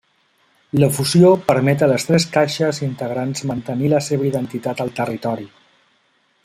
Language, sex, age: Catalan, male, 40-49